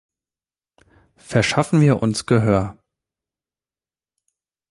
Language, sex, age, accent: German, male, 30-39, Deutschland Deutsch